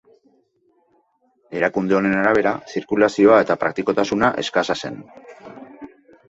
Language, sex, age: Basque, male, 40-49